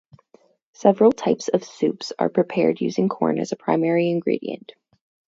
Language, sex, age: English, female, 19-29